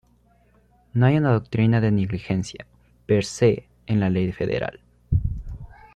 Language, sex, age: Spanish, male, under 19